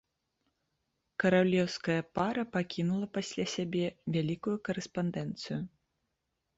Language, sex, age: Belarusian, female, 30-39